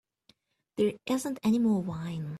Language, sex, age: English, female, 19-29